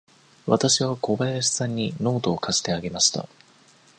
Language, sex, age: Japanese, male, under 19